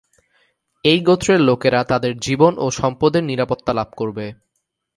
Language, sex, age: Bengali, male, 19-29